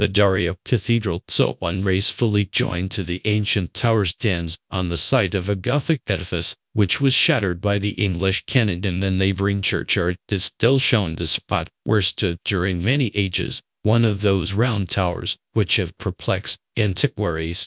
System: TTS, GradTTS